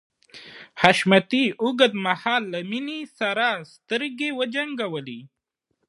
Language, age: Pashto, 19-29